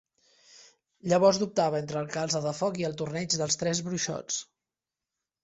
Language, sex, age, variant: Catalan, male, 19-29, Central